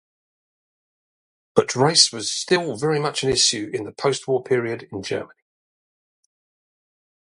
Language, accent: English, London English